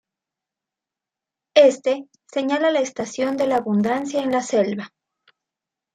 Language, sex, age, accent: Spanish, female, 30-39, Andino-Pacífico: Colombia, Perú, Ecuador, oeste de Bolivia y Venezuela andina